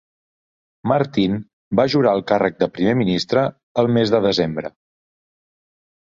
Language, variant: Catalan, Central